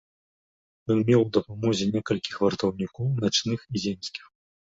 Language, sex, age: Belarusian, male, 30-39